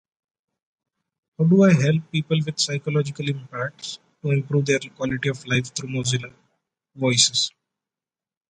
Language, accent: English, India and South Asia (India, Pakistan, Sri Lanka)